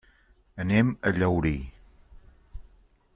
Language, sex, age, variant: Catalan, male, 50-59, Central